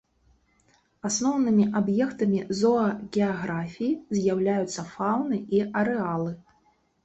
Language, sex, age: Belarusian, female, 40-49